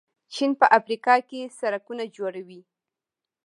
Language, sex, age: Pashto, female, 19-29